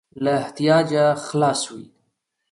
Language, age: Pashto, 30-39